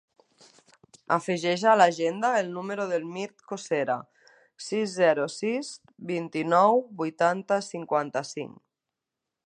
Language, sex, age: Catalan, female, 30-39